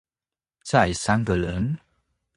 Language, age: Chinese, 30-39